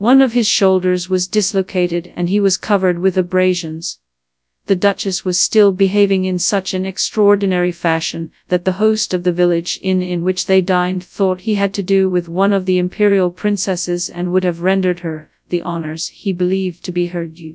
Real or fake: fake